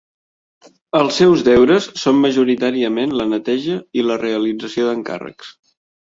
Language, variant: Catalan, Central